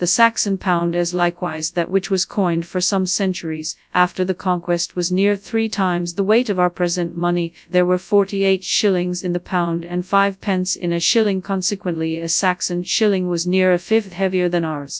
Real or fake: fake